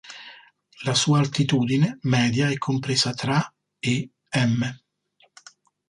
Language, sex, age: Italian, male, 50-59